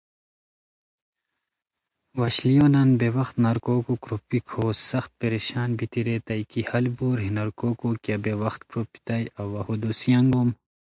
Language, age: Khowar, 19-29